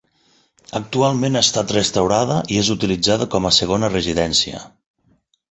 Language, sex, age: Catalan, male, 40-49